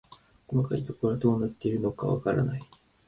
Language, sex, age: Japanese, male, 19-29